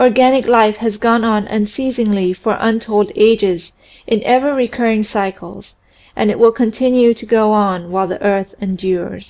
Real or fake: real